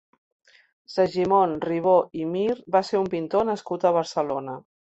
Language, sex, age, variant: Catalan, female, 50-59, Central